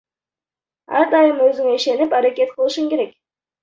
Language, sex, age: Kyrgyz, female, under 19